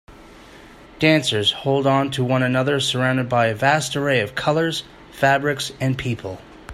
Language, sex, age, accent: English, male, 40-49, Canadian English